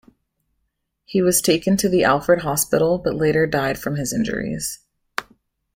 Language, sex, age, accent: English, female, 19-29, United States English